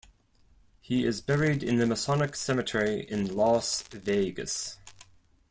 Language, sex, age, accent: English, male, 30-39, United States English